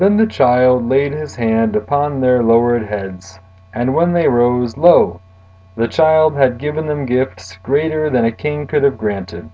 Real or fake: real